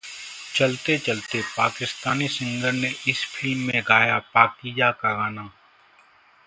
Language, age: Hindi, 40-49